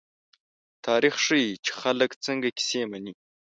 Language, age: Pashto, under 19